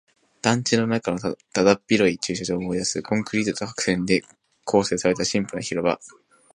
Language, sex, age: Japanese, male, 19-29